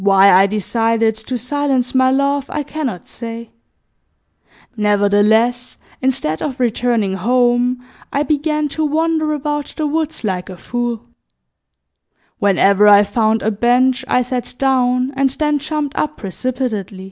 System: none